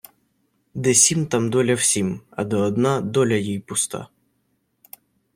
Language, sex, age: Ukrainian, male, under 19